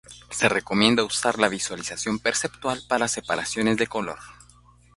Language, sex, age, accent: Spanish, male, 40-49, América central